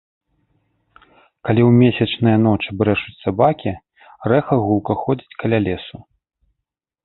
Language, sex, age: Belarusian, male, 30-39